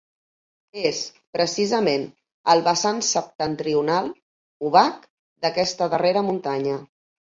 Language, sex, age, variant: Catalan, female, 50-59, Central